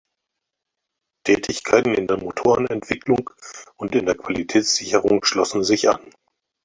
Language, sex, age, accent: German, male, 50-59, Deutschland Deutsch